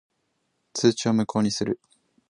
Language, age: Japanese, 19-29